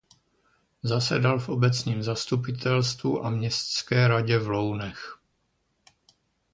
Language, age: Czech, 60-69